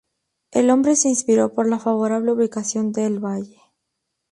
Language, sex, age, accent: Spanish, female, 19-29, México